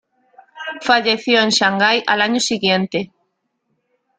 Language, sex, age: Spanish, female, 30-39